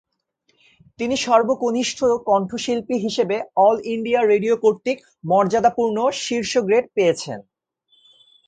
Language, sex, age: Bengali, male, 19-29